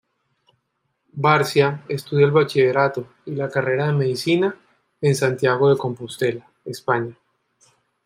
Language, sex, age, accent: Spanish, male, 30-39, Caribe: Cuba, Venezuela, Puerto Rico, República Dominicana, Panamá, Colombia caribeña, México caribeño, Costa del golfo de México